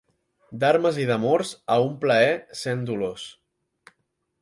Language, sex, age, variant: Catalan, male, 19-29, Central